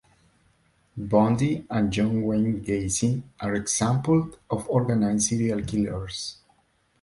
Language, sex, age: English, male, 40-49